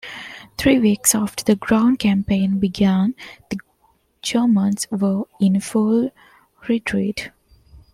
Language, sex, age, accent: English, female, 19-29, India and South Asia (India, Pakistan, Sri Lanka)